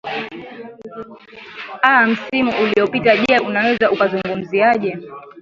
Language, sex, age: Swahili, female, 19-29